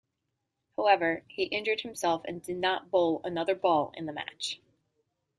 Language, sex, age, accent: English, female, 30-39, United States English